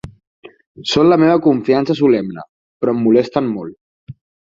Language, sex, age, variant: Catalan, male, 19-29, Nord-Occidental